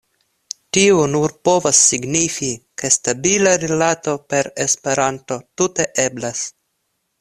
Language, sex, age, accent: Esperanto, male, 19-29, Internacia